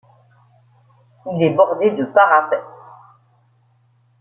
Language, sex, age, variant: French, female, 50-59, Français de métropole